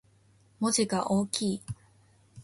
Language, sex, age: Japanese, female, 19-29